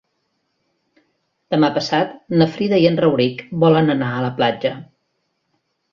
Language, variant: Catalan, Central